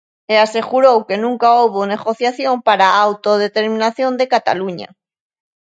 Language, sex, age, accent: Galician, female, 30-39, Central (gheada)